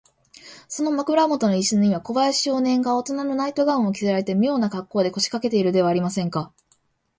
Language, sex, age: Japanese, female, 19-29